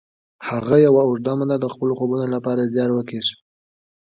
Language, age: Pashto, 19-29